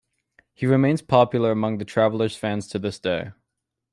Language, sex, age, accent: English, male, under 19, Canadian English